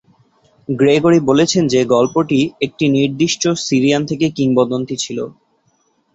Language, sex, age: Bengali, male, 19-29